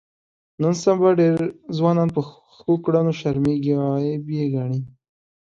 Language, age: Pashto, under 19